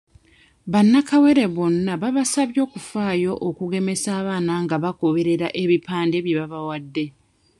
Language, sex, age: Ganda, female, 30-39